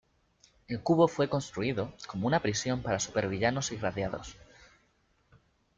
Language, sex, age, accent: Spanish, male, 19-29, España: Sur peninsular (Andalucia, Extremadura, Murcia)